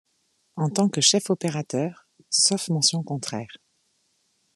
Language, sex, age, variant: French, female, 40-49, Français de métropole